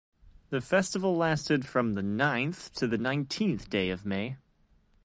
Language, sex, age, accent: English, male, 19-29, United States English